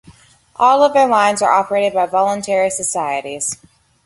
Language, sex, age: English, female, 19-29